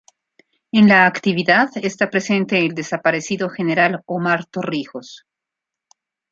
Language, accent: Spanish, México